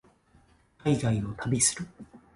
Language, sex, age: Japanese, male, 50-59